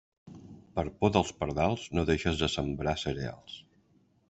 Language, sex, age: Catalan, male, 50-59